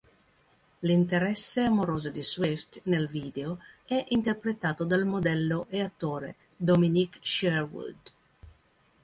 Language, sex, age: Italian, female, 50-59